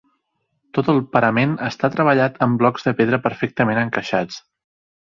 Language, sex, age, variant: Catalan, male, 30-39, Central